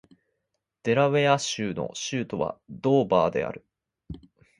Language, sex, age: Japanese, male, under 19